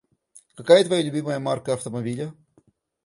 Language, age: Russian, 19-29